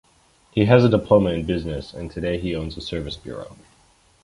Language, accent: English, United States English